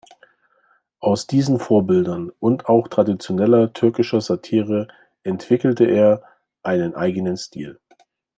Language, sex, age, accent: German, male, 40-49, Deutschland Deutsch